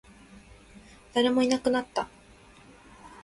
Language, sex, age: Japanese, female, 19-29